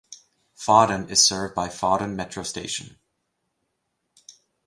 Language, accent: English, United States English